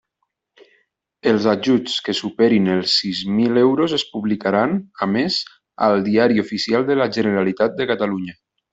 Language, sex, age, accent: Catalan, male, 30-39, valencià